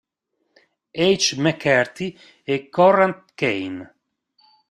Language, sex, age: Italian, male, 50-59